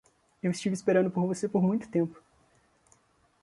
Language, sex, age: Portuguese, male, 19-29